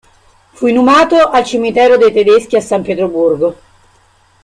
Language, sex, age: Italian, female, 50-59